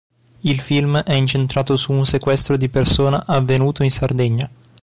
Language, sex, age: Italian, male, 19-29